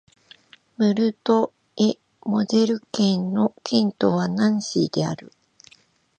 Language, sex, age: Japanese, female, 40-49